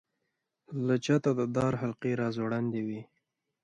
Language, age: Pashto, 19-29